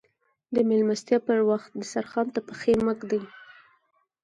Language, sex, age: Pashto, female, 19-29